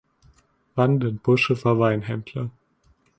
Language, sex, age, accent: German, male, under 19, Deutschland Deutsch